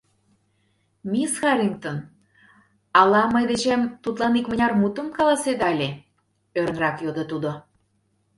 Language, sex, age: Mari, female, 30-39